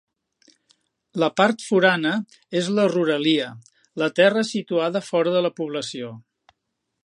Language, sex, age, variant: Catalan, male, 60-69, Central